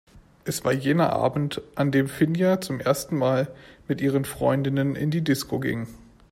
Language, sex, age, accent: German, male, 19-29, Deutschland Deutsch